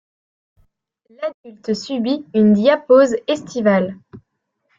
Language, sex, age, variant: French, female, 19-29, Français de métropole